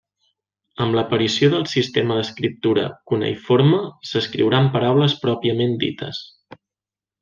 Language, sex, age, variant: Catalan, male, 19-29, Central